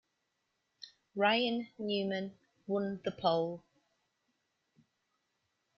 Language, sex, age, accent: English, female, 40-49, England English